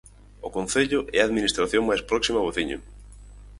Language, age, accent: Galician, 19-29, Central (gheada)